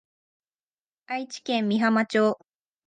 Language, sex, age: Japanese, female, 19-29